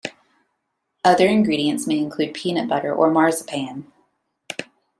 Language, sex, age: English, female, 19-29